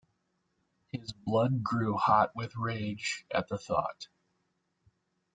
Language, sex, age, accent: English, male, 30-39, United States English